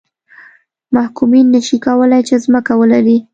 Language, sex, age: Pashto, female, 19-29